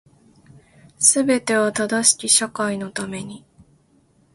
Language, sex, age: Japanese, female, 19-29